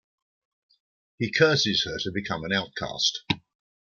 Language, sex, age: English, male, 60-69